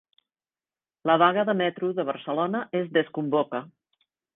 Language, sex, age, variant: Catalan, female, 50-59, Central